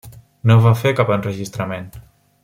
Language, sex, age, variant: Catalan, male, 19-29, Central